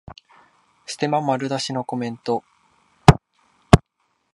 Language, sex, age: Japanese, male, 19-29